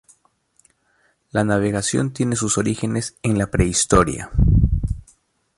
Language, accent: Spanish, Andino-Pacífico: Colombia, Perú, Ecuador, oeste de Bolivia y Venezuela andina